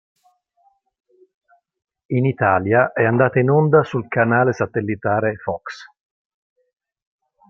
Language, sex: Italian, male